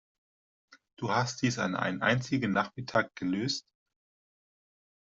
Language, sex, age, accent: German, male, 30-39, Deutschland Deutsch